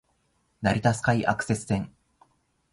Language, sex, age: Japanese, male, 19-29